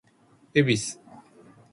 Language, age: Japanese, 30-39